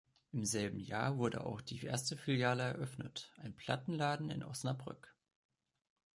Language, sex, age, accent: German, male, 19-29, Deutschland Deutsch